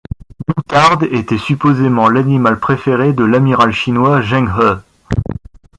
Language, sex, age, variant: French, male, 30-39, Français de métropole